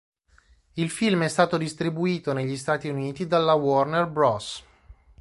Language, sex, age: Italian, male, 30-39